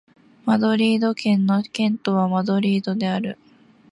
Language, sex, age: Japanese, female, 19-29